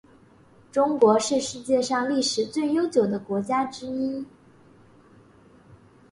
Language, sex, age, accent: Chinese, female, 19-29, 出生地：北京市